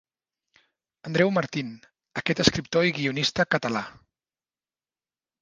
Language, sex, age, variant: Catalan, male, 40-49, Central